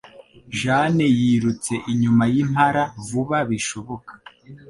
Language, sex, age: Kinyarwanda, male, 19-29